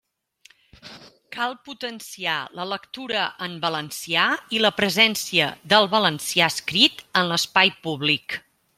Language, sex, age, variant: Catalan, female, 40-49, Central